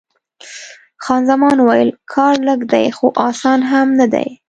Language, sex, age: Pashto, female, 19-29